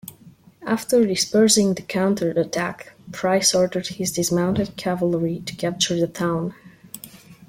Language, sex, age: English, male, under 19